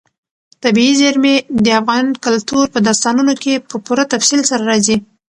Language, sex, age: Pashto, female, 30-39